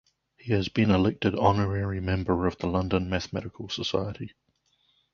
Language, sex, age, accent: English, male, 30-39, New Zealand English